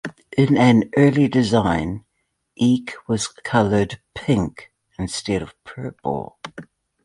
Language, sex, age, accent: English, female, 50-59, New Zealand English